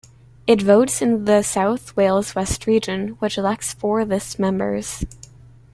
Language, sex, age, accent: English, female, under 19, United States English